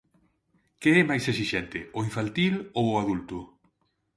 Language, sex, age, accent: Galician, male, 40-49, Normativo (estándar); Neofalante